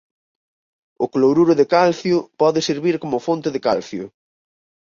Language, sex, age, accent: Galician, male, 19-29, Normativo (estándar)